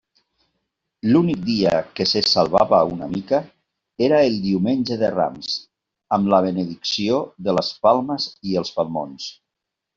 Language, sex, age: Catalan, male, 60-69